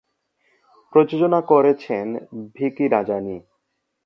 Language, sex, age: Bengali, male, under 19